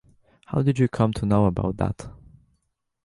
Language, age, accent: English, under 19, England English